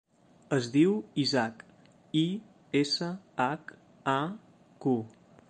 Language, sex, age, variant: Catalan, male, under 19, Central